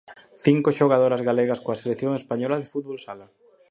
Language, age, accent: Galician, 30-39, Atlántico (seseo e gheada)